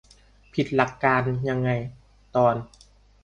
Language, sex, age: Thai, male, 19-29